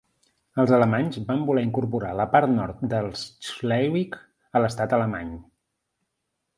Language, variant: Catalan, Central